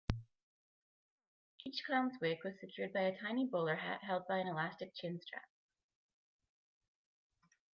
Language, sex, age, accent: English, female, 30-39, Canadian English